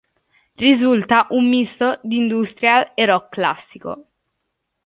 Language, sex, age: Italian, female, under 19